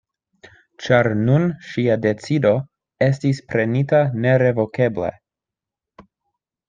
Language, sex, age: Esperanto, male, 19-29